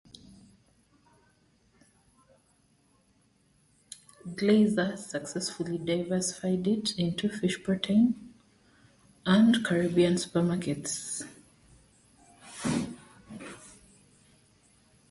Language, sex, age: English, female, 19-29